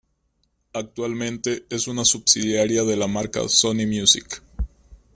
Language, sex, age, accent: Spanish, male, 19-29, México